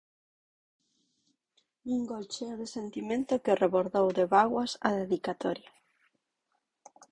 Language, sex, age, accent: Galician, female, 30-39, Oriental (común en zona oriental); Normativo (estándar)